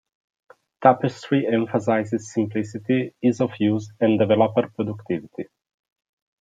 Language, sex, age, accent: English, male, 19-29, England English